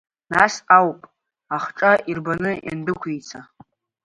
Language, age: Abkhazian, under 19